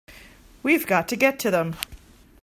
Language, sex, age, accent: English, female, 30-39, United States English